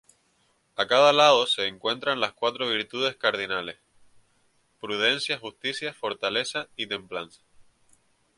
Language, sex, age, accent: Spanish, male, 19-29, España: Islas Canarias